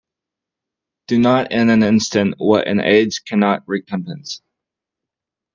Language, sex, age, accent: English, male, 19-29, United States English